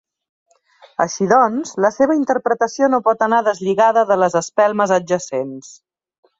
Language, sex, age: Catalan, female, 30-39